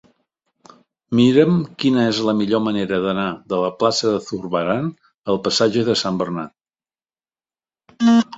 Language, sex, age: Catalan, male, 50-59